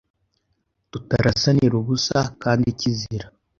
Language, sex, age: Kinyarwanda, male, under 19